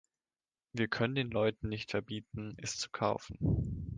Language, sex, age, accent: German, male, 19-29, Deutschland Deutsch